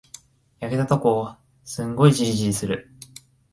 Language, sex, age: Japanese, male, 19-29